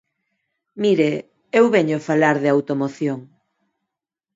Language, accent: Galician, Neofalante